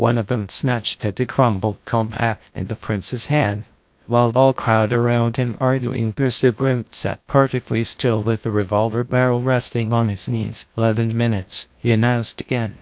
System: TTS, GlowTTS